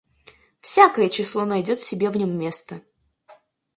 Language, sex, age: Russian, female, 19-29